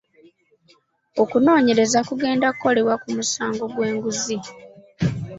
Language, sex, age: Ganda, female, 30-39